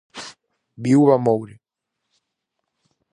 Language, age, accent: Galician, 19-29, Normativo (estándar)